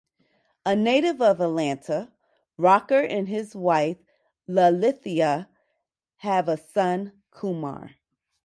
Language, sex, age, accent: English, female, 40-49, United States English